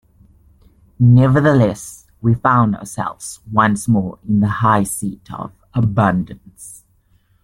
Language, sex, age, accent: English, male, 19-29, Southern African (South Africa, Zimbabwe, Namibia)